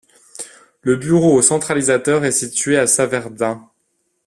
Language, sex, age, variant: French, male, 19-29, Français de métropole